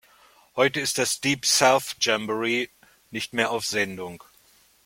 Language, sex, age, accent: German, male, 40-49, Deutschland Deutsch